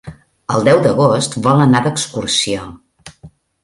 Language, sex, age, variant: Catalan, female, 40-49, Balear